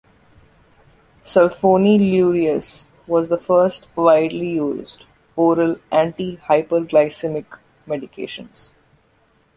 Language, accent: English, India and South Asia (India, Pakistan, Sri Lanka)